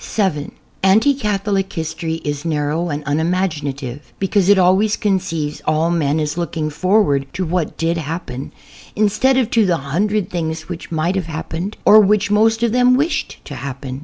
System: none